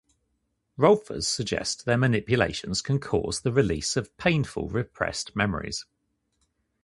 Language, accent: English, England English